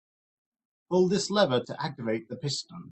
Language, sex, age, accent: English, male, 30-39, Australian English